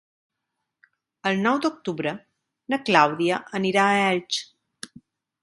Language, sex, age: Catalan, female, 40-49